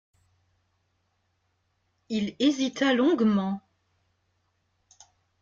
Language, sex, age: French, female, 50-59